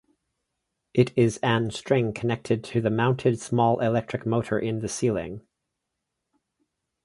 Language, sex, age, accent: English, male, 40-49, Canadian English